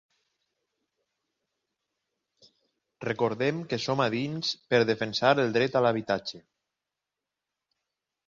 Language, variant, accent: Catalan, Valencià central, valencià; apitxat